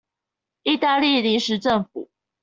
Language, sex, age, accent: Chinese, female, 19-29, 出生地：臺北市